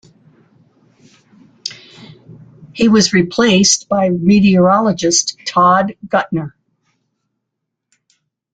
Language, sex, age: English, female, 80-89